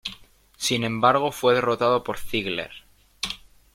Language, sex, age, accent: Spanish, male, 19-29, España: Norte peninsular (Asturias, Castilla y León, Cantabria, País Vasco, Navarra, Aragón, La Rioja, Guadalajara, Cuenca)